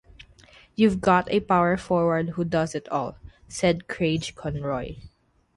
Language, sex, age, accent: English, female, 19-29, United States English; Filipino